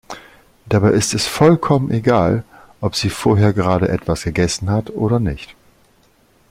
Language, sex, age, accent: German, male, 40-49, Deutschland Deutsch